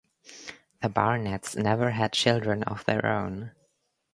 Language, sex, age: English, female, under 19